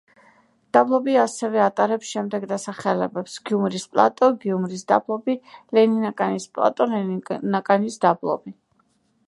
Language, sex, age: Georgian, female, 30-39